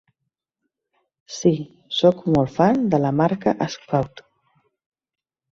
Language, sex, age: Catalan, female, 40-49